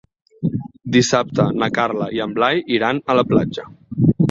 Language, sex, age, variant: Catalan, male, 19-29, Central